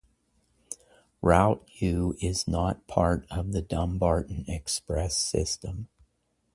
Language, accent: English, United States English